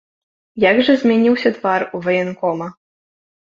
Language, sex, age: Belarusian, female, under 19